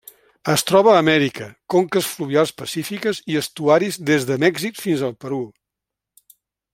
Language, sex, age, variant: Catalan, male, 70-79, Central